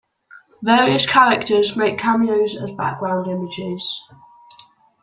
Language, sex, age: English, female, 40-49